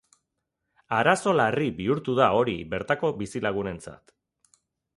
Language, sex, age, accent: Basque, male, 40-49, Mendebalekoa (Araba, Bizkaia, Gipuzkoako mendebaleko herri batzuk)